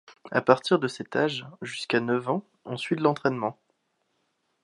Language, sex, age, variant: French, male, 19-29, Français de métropole